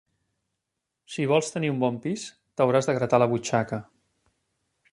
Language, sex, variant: Catalan, male, Central